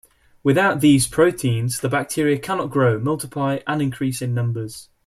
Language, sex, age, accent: English, male, 19-29, England English